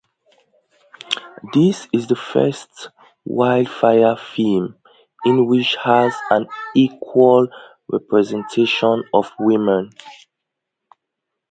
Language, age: English, 19-29